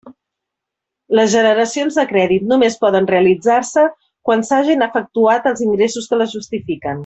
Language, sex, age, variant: Catalan, female, 40-49, Central